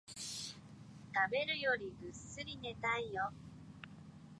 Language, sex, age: Japanese, male, 19-29